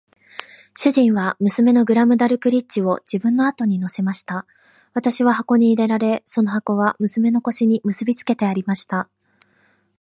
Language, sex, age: Japanese, female, 19-29